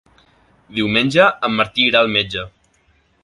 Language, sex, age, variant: Catalan, male, 19-29, Central